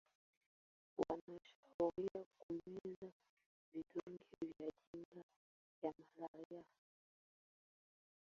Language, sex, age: Swahili, female, 19-29